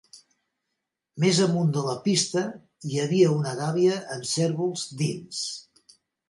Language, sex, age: Catalan, male, 80-89